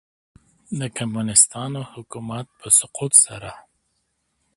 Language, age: Pashto, 30-39